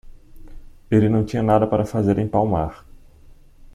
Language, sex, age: Portuguese, male, 19-29